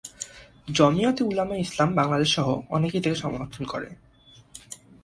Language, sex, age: Bengali, male, under 19